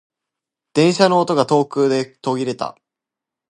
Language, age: Japanese, 19-29